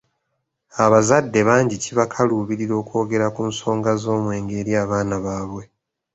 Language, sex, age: Ganda, male, 19-29